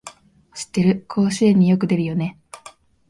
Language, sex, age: Japanese, female, 19-29